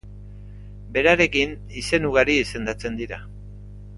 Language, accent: Basque, Erdialdekoa edo Nafarra (Gipuzkoa, Nafarroa)